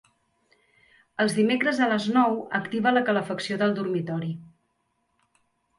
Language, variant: Catalan, Central